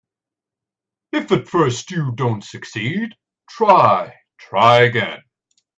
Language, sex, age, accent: English, male, 19-29, England English